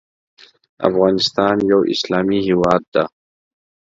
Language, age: Pashto, 19-29